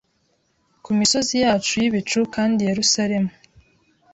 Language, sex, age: Kinyarwanda, female, 19-29